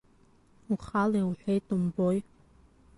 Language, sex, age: Abkhazian, female, under 19